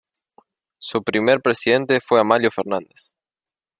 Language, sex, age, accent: Spanish, male, 19-29, Rioplatense: Argentina, Uruguay, este de Bolivia, Paraguay